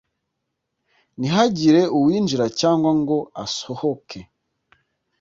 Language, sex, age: Kinyarwanda, male, 50-59